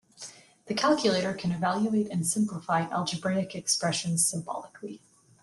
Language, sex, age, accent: English, female, 30-39, Canadian English